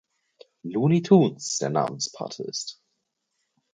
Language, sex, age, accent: German, female, under 19, Deutschland Deutsch